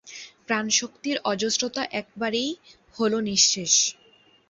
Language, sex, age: Bengali, female, 19-29